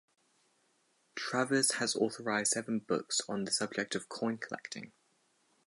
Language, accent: English, England English